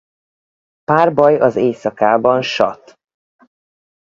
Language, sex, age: Hungarian, male, 30-39